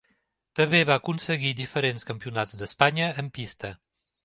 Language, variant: Catalan, Septentrional